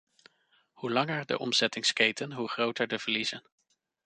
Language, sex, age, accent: Dutch, male, 40-49, Nederlands Nederlands